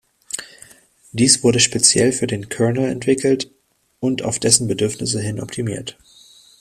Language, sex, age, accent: German, male, 30-39, Deutschland Deutsch